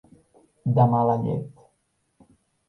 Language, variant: Catalan, Balear